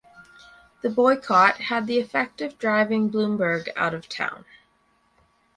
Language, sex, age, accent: English, female, 30-39, Canadian English